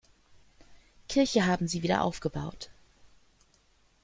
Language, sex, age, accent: German, female, 30-39, Deutschland Deutsch